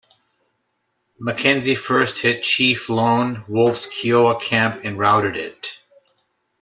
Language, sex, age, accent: English, male, 40-49, United States English